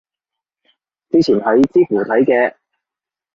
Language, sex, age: Cantonese, male, 19-29